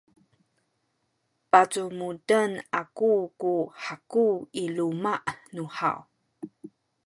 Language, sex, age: Sakizaya, female, 30-39